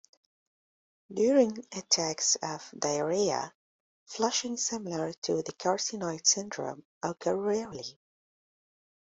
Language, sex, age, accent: English, female, 30-39, United States English